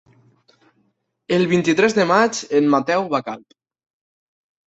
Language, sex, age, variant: Catalan, male, 19-29, Nord-Occidental